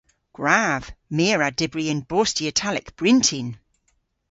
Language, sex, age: Cornish, female, 40-49